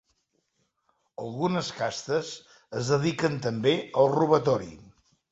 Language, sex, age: Catalan, male, 60-69